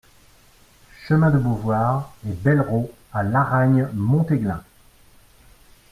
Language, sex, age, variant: French, male, 40-49, Français de métropole